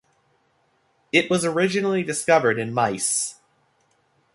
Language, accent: English, United States English